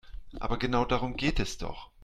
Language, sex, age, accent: German, male, 40-49, Deutschland Deutsch